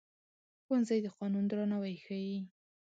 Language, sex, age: Pashto, female, 19-29